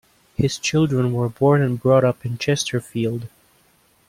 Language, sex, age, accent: English, male, under 19, United States English